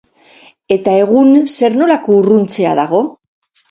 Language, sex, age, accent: Basque, female, 40-49, Mendebalekoa (Araba, Bizkaia, Gipuzkoako mendebaleko herri batzuk)